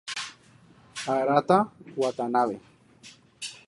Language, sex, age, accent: Spanish, male, 19-29, Andino-Pacífico: Colombia, Perú, Ecuador, oeste de Bolivia y Venezuela andina